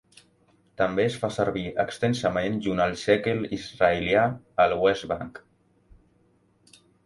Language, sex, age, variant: Catalan, male, under 19, Central